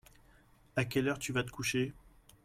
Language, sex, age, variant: French, male, 30-39, Français de métropole